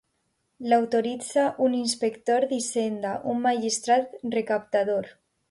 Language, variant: Catalan, Alacantí